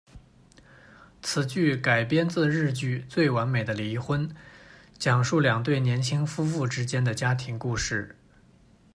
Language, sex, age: Chinese, male, 19-29